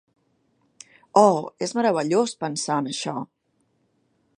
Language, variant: Catalan, Central